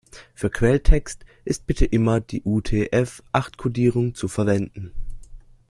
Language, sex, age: German, male, under 19